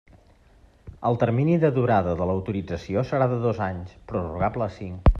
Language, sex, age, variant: Catalan, male, 30-39, Central